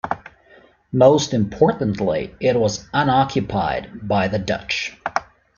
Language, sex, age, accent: English, male, 40-49, United States English